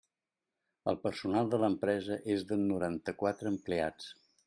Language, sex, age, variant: Catalan, male, 60-69, Central